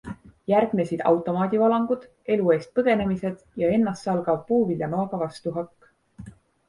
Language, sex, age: Estonian, female, 19-29